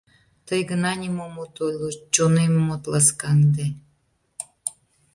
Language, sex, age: Mari, female, 60-69